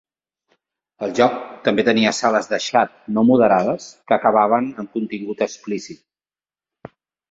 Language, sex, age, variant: Catalan, male, 50-59, Central